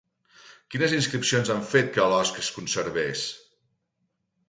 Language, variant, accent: Catalan, Central, central